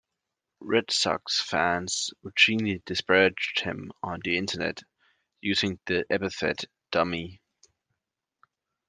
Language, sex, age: English, male, 19-29